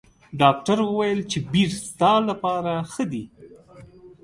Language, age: Pashto, 30-39